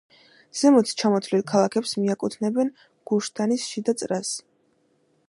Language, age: Georgian, under 19